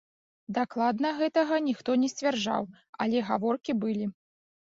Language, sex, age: Belarusian, female, 30-39